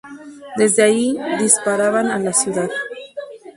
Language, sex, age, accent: Spanish, female, 30-39, México